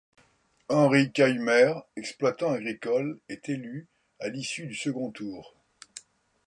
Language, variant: French, Français de métropole